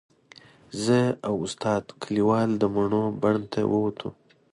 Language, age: Pashto, 19-29